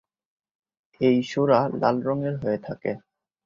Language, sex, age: Bengali, male, 19-29